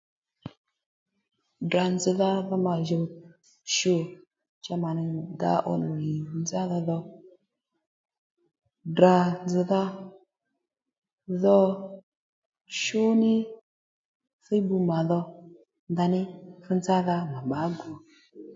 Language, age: Lendu, 19-29